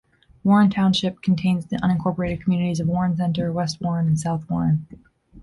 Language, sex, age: English, female, 19-29